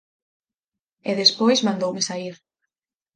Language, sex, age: Galician, female, 19-29